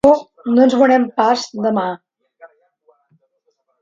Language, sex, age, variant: Catalan, female, 50-59, Central